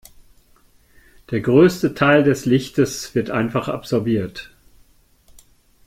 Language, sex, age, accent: German, male, 60-69, Deutschland Deutsch